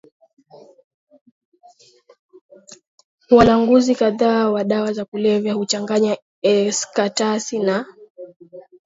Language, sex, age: Swahili, female, 19-29